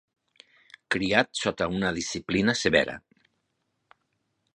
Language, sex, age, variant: Catalan, male, 50-59, Septentrional